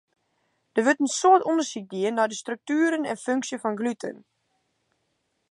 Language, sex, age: Western Frisian, female, under 19